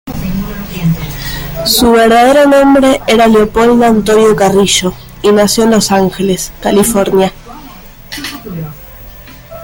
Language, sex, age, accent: Spanish, female, 19-29, Rioplatense: Argentina, Uruguay, este de Bolivia, Paraguay